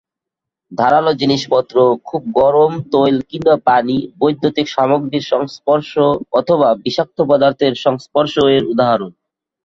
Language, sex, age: Bengali, male, under 19